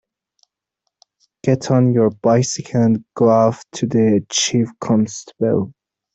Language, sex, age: English, male, under 19